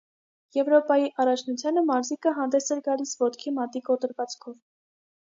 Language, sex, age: Armenian, female, 19-29